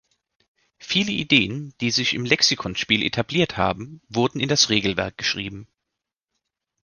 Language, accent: German, Deutschland Deutsch